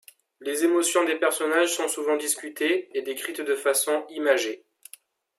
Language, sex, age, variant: French, male, 30-39, Français de métropole